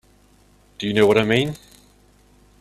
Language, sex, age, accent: English, male, 30-39, England English